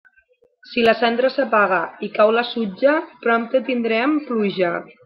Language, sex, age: Catalan, female, 30-39